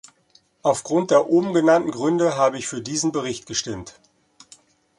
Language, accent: German, Deutschland Deutsch